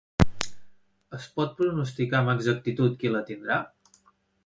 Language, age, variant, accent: Catalan, 30-39, Central, central; septentrional